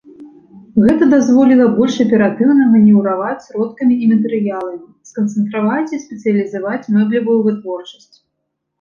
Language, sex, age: Belarusian, female, 19-29